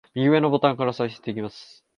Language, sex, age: Japanese, male, 19-29